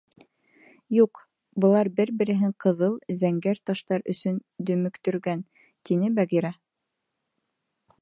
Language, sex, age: Bashkir, female, 19-29